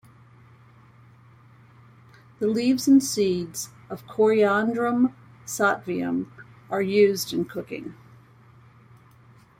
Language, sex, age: English, female, 60-69